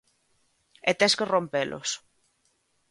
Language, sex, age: Galician, female, 30-39